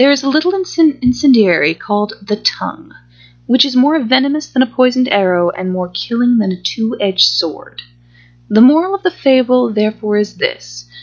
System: none